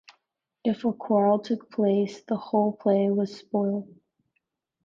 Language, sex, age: English, female, 19-29